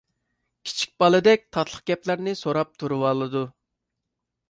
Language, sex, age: Uyghur, male, 30-39